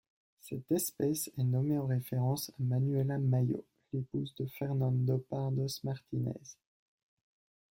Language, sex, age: French, male, 19-29